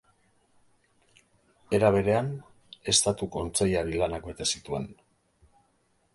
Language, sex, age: Basque, male, 40-49